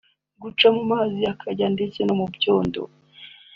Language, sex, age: Kinyarwanda, male, 19-29